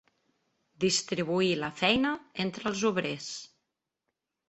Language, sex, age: Catalan, female, 30-39